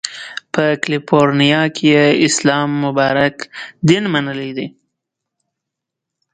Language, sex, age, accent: Pashto, male, 19-29, معیاري پښتو